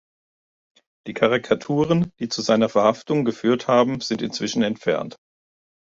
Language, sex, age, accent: German, male, 40-49, Deutschland Deutsch